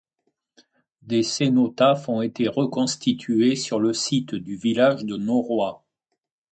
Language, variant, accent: French, Français de métropole, Français du sud de la France